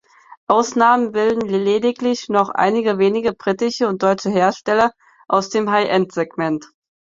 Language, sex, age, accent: German, female, 19-29, Deutschland Deutsch